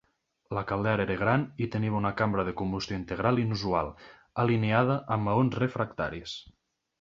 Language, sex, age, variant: Catalan, male, 19-29, Nord-Occidental